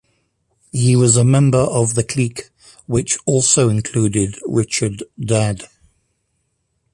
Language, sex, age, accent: English, male, 60-69, England English